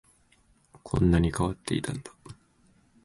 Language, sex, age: Japanese, male, 19-29